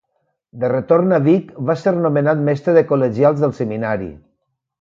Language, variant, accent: Catalan, Valencià meridional, valencià